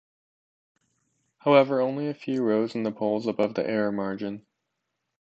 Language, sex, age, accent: English, male, under 19, United States English